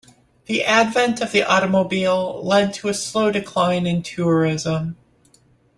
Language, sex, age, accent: English, female, 30-39, United States English